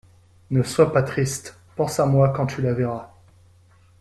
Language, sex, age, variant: French, male, 19-29, Français de métropole